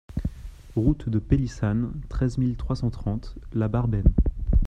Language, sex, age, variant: French, male, 19-29, Français de métropole